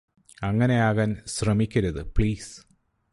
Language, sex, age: Malayalam, male, 40-49